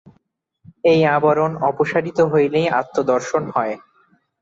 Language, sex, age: Bengali, male, 19-29